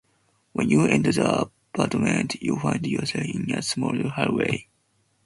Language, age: English, under 19